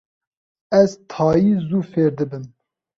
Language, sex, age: Kurdish, male, 19-29